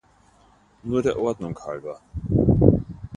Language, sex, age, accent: German, male, 50-59, Österreichisches Deutsch